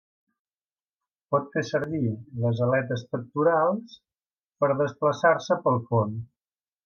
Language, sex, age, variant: Catalan, male, 60-69, Septentrional